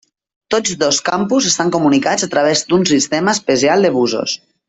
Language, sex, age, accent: Catalan, female, 30-39, valencià